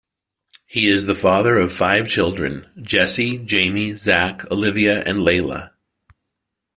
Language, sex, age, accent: English, male, 50-59, United States English